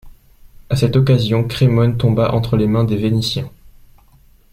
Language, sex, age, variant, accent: French, male, 19-29, Français des départements et régions d'outre-mer, Français de La Réunion